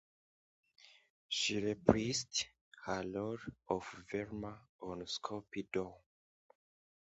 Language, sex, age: English, male, 19-29